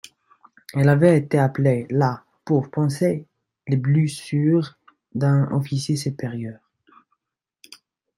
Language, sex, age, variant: French, male, 19-29, Français de métropole